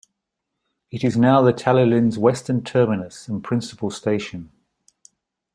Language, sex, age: English, male, 60-69